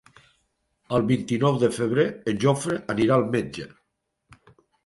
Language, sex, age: Catalan, male, 60-69